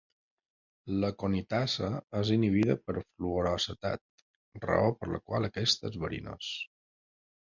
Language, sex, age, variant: Catalan, male, 40-49, Balear